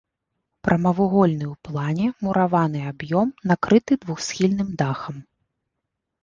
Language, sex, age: Belarusian, female, 19-29